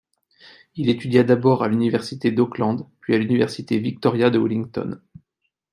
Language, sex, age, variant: French, male, 30-39, Français de métropole